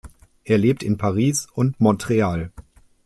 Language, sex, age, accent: German, male, 50-59, Deutschland Deutsch